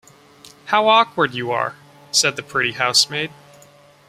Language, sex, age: English, male, 19-29